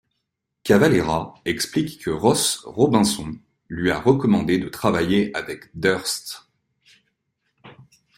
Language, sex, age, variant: French, male, 30-39, Français de métropole